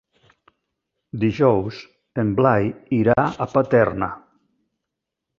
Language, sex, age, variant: Catalan, male, 60-69, Central